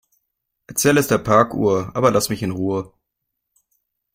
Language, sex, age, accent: German, male, 30-39, Deutschland Deutsch